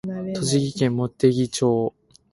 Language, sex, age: Japanese, male, 19-29